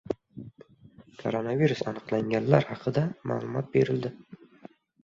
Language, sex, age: Uzbek, male, 19-29